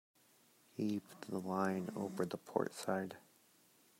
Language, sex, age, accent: English, male, 19-29, United States English